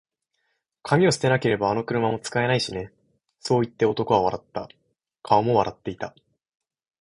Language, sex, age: Japanese, male, 19-29